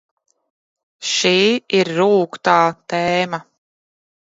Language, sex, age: Latvian, female, 30-39